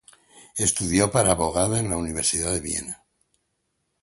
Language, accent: Spanish, España: Centro-Sur peninsular (Madrid, Toledo, Castilla-La Mancha)